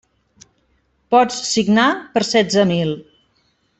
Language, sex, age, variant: Catalan, female, 50-59, Central